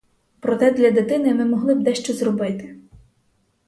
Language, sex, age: Ukrainian, female, 19-29